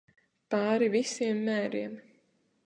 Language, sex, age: Latvian, female, 19-29